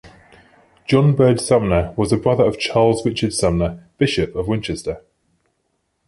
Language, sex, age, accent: English, male, 30-39, England English